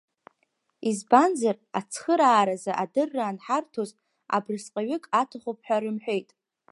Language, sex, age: Abkhazian, female, under 19